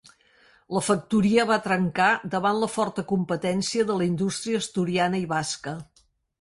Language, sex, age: Catalan, female, 70-79